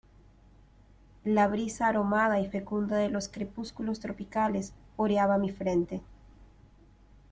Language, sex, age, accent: Spanish, female, 19-29, Andino-Pacífico: Colombia, Perú, Ecuador, oeste de Bolivia y Venezuela andina